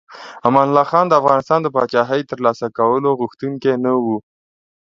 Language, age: Pashto, 30-39